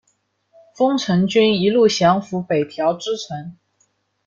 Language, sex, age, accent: Chinese, female, 19-29, 出生地：上海市